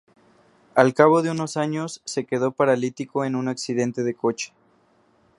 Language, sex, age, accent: Spanish, male, 19-29, México